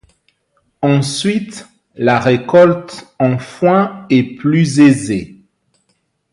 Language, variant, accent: French, Français d'Afrique subsaharienne et des îles africaines, Français de Madagascar